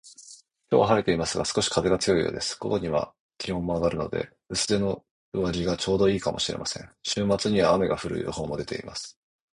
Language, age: Japanese, 30-39